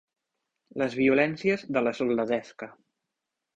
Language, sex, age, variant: Catalan, male, 19-29, Central